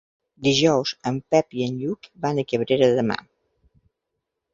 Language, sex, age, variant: Catalan, female, 60-69, Balear